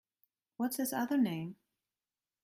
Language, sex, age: English, female, 40-49